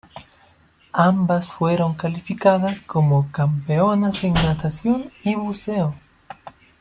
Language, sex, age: Spanish, male, 19-29